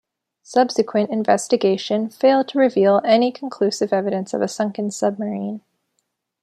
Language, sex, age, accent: English, female, 19-29, United States English